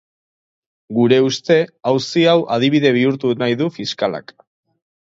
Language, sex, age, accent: Basque, male, 30-39, Mendebalekoa (Araba, Bizkaia, Gipuzkoako mendebaleko herri batzuk)